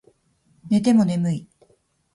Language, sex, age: Japanese, female, 40-49